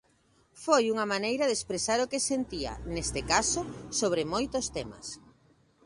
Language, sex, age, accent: Galician, female, 30-39, Normativo (estándar)